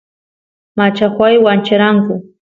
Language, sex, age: Santiago del Estero Quichua, female, 19-29